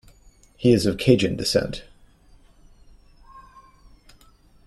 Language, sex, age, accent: English, male, 40-49, United States English